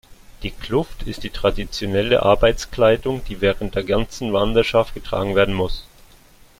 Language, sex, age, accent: German, male, 30-39, Schweizerdeutsch